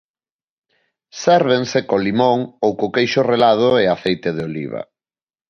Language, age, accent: Galician, 30-39, Normativo (estándar)